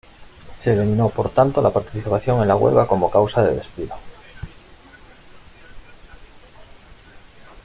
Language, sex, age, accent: Spanish, male, 30-39, España: Norte peninsular (Asturias, Castilla y León, Cantabria, País Vasco, Navarra, Aragón, La Rioja, Guadalajara, Cuenca)